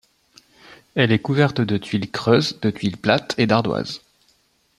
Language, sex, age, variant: French, male, 30-39, Français de métropole